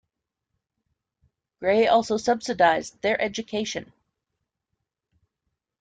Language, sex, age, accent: English, female, 40-49, Canadian English